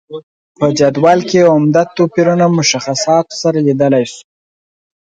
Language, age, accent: Pashto, 19-29, کندهارۍ لهجه